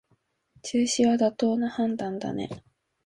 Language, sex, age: Japanese, female, 19-29